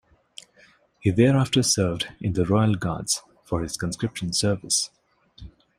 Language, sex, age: English, male, 19-29